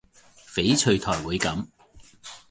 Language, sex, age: Cantonese, male, 40-49